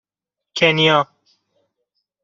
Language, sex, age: Persian, male, 30-39